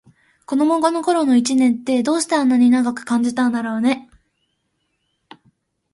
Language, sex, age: Japanese, female, 19-29